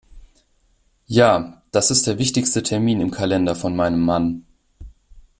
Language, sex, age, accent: German, male, 19-29, Deutschland Deutsch